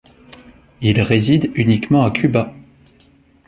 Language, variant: French, Français de métropole